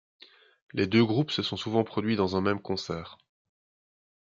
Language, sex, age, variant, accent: French, male, 30-39, Français d'Europe, Français de Belgique